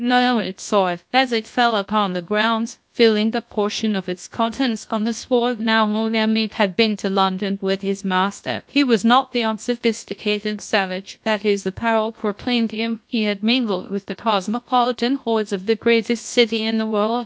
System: TTS, GlowTTS